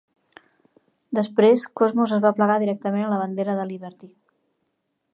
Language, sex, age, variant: Catalan, female, 40-49, Central